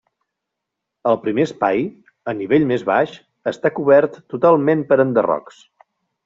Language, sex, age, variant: Catalan, male, 30-39, Nord-Occidental